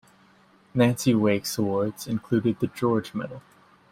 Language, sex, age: English, male, 19-29